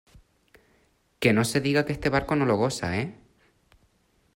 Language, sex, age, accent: Spanish, male, 19-29, España: Islas Canarias